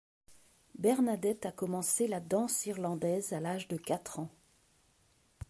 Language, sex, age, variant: French, female, 30-39, Français de métropole